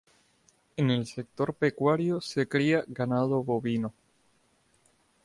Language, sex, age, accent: Spanish, male, 19-29, España: Islas Canarias